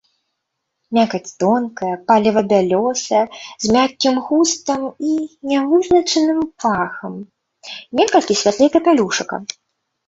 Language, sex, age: Belarusian, female, 19-29